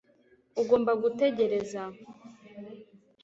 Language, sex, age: Kinyarwanda, female, under 19